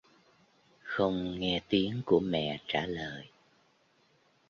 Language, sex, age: Vietnamese, male, 60-69